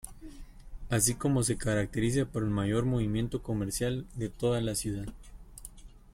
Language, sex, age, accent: Spanish, male, 30-39, América central